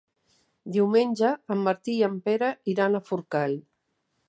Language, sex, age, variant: Catalan, female, 50-59, Central